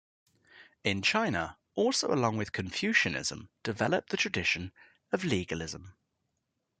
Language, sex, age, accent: English, male, 19-29, England English